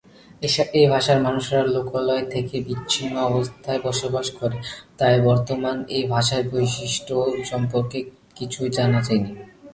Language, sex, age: Bengali, male, under 19